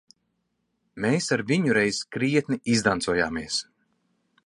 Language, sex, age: Latvian, male, 30-39